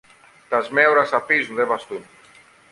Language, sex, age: Greek, male, 40-49